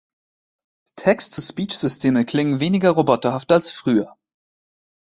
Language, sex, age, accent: German, male, 19-29, Deutschland Deutsch